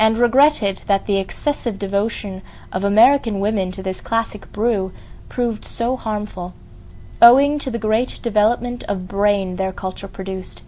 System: none